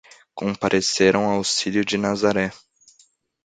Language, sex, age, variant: Portuguese, male, 19-29, Portuguese (Brasil)